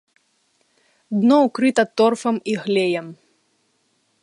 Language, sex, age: Belarusian, female, 30-39